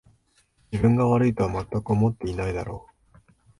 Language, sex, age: Japanese, male, 19-29